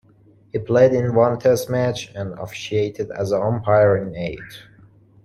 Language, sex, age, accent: English, male, 19-29, United States English